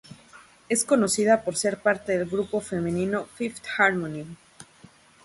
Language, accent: Spanish, México